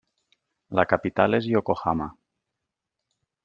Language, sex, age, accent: Catalan, male, 30-39, valencià